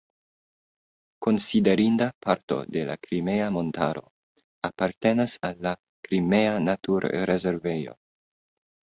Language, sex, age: Esperanto, male, 19-29